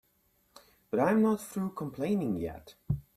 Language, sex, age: English, male, 19-29